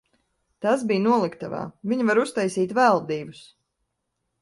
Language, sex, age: Latvian, female, 19-29